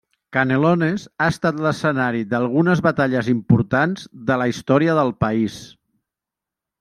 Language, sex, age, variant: Catalan, male, 50-59, Central